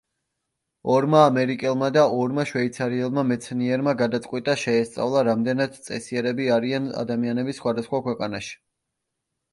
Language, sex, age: Georgian, male, 19-29